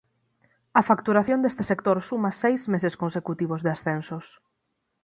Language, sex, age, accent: Galician, female, 19-29, Atlántico (seseo e gheada); Normativo (estándar)